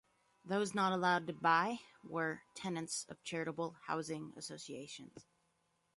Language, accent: English, United States English